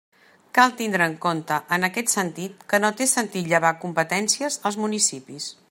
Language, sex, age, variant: Catalan, female, 60-69, Central